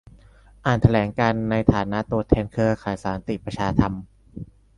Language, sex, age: Thai, male, 19-29